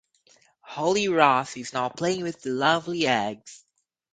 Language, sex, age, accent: English, female, 19-29, United States English